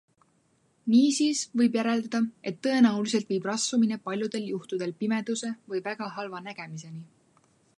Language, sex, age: Estonian, female, 19-29